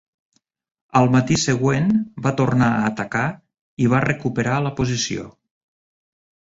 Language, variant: Catalan, Nord-Occidental